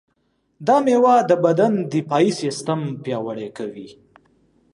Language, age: Pashto, 30-39